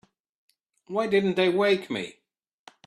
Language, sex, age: English, male, 30-39